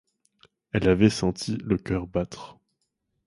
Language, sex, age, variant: French, male, 30-39, Français de métropole